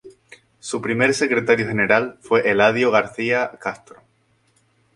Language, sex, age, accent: Spanish, male, 19-29, España: Islas Canarias